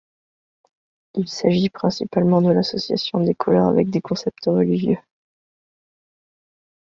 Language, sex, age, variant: French, female, 19-29, Français de métropole